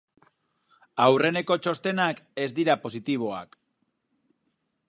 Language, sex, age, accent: Basque, male, 30-39, Mendebalekoa (Araba, Bizkaia, Gipuzkoako mendebaleko herri batzuk)